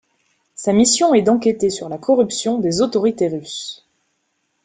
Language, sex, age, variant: French, female, 19-29, Français de métropole